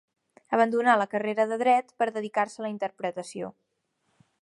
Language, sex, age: Catalan, female, under 19